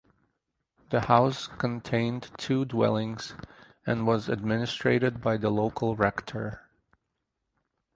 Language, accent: English, United States English